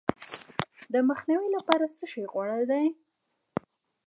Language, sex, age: Pashto, female, 19-29